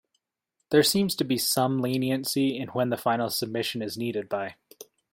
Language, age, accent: English, 19-29, United States English